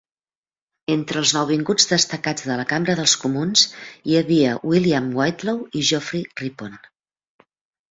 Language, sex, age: Catalan, female, 60-69